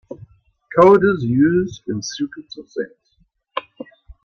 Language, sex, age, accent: English, male, 60-69, Southern African (South Africa, Zimbabwe, Namibia)